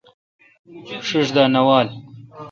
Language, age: Kalkoti, 19-29